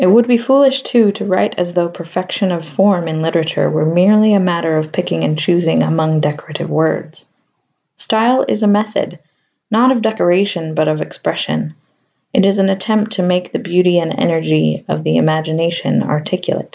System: none